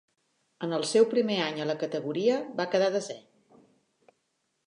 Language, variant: Catalan, Central